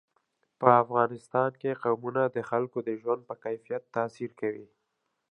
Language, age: Pashto, 19-29